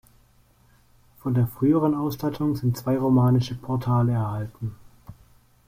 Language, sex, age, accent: German, male, 19-29, Deutschland Deutsch